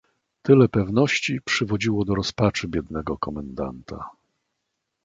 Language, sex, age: Polish, male, 50-59